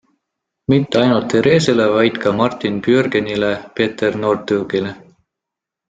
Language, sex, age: Estonian, male, 19-29